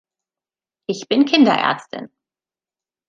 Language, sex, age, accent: German, female, 30-39, Deutschland Deutsch